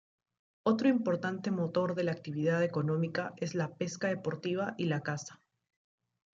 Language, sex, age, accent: Spanish, female, 19-29, Andino-Pacífico: Colombia, Perú, Ecuador, oeste de Bolivia y Venezuela andina